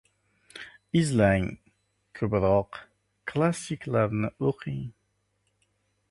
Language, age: Uzbek, 30-39